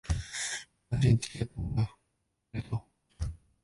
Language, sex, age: Japanese, male, 19-29